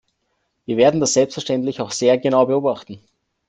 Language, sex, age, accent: German, male, 19-29, Österreichisches Deutsch